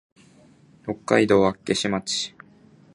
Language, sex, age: Japanese, male, 19-29